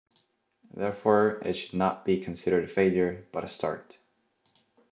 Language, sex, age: English, male, 19-29